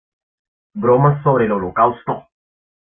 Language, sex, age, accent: Spanish, male, 19-29, América central